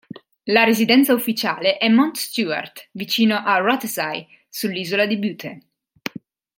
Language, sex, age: Italian, female, 30-39